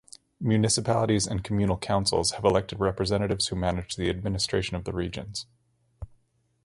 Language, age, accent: English, 30-39, Canadian English